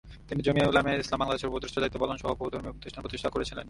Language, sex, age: Bengali, female, 19-29